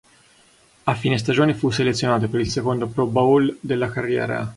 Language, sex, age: Italian, male, 30-39